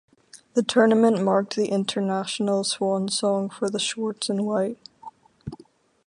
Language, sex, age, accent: English, female, 19-29, Irish English